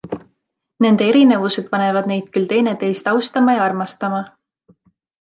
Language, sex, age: Estonian, female, 19-29